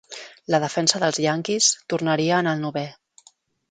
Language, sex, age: Catalan, female, 40-49